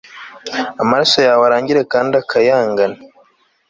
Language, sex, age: Kinyarwanda, male, 19-29